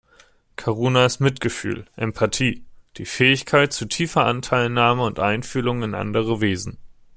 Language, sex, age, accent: German, male, 19-29, Deutschland Deutsch